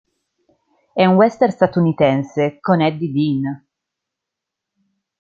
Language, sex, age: Italian, female, 30-39